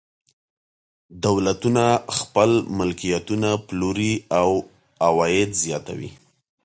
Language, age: Pashto, 30-39